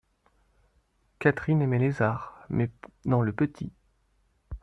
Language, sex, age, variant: French, male, 19-29, Français de métropole